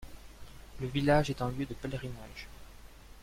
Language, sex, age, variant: French, male, 19-29, Français de métropole